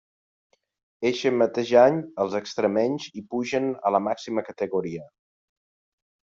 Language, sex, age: Catalan, male, 40-49